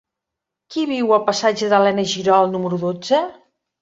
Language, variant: Catalan, Central